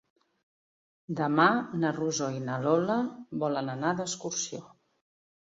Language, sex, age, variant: Catalan, female, 50-59, Central